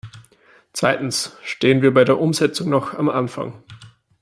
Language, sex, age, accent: German, male, 19-29, Österreichisches Deutsch